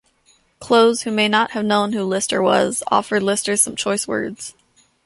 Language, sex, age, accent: English, female, 19-29, United States English